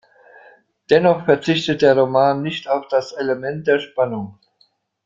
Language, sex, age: German, male, 60-69